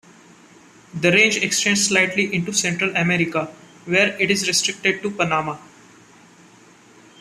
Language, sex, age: English, male, 19-29